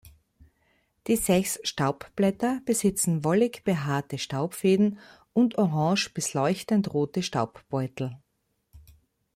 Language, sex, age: German, female, 50-59